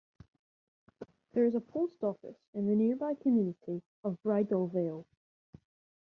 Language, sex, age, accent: English, male, under 19, Scottish English